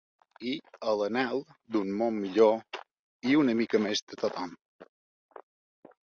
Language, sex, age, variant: Catalan, male, 50-59, Balear